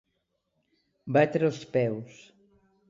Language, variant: Catalan, Nord-Occidental